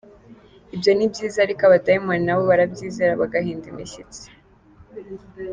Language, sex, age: Kinyarwanda, female, 19-29